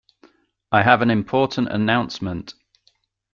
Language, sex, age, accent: English, male, 50-59, England English